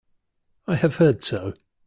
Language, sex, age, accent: English, male, 19-29, Australian English